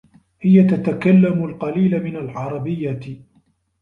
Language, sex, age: Arabic, male, 30-39